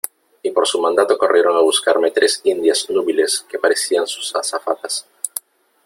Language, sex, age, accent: Spanish, male, 40-49, Andino-Pacífico: Colombia, Perú, Ecuador, oeste de Bolivia y Venezuela andina